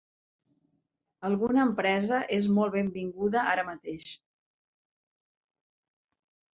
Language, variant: Catalan, Central